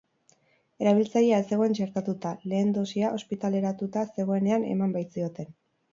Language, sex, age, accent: Basque, female, 19-29, Mendebalekoa (Araba, Bizkaia, Gipuzkoako mendebaleko herri batzuk)